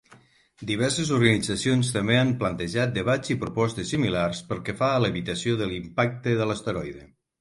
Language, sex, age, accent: Catalan, male, 50-59, occidental